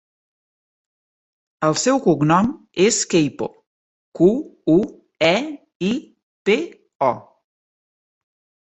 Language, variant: Catalan, Central